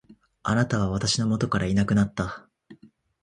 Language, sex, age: Japanese, male, 19-29